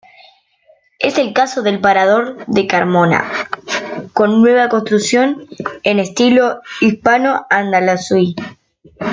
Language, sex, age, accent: Spanish, female, under 19, Rioplatense: Argentina, Uruguay, este de Bolivia, Paraguay